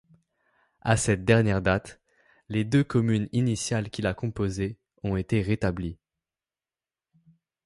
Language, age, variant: French, under 19, Français de métropole